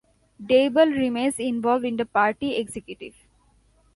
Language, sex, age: English, female, 19-29